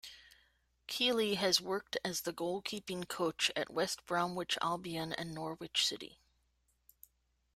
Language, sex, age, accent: English, female, 30-39, United States English